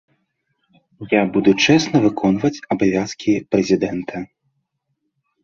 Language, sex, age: Belarusian, male, 40-49